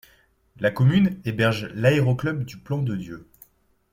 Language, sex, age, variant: French, male, 19-29, Français de métropole